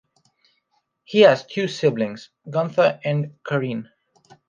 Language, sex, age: English, male, under 19